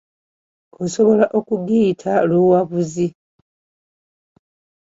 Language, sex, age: Ganda, female, 50-59